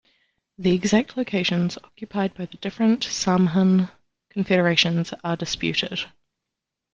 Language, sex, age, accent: English, female, 19-29, New Zealand English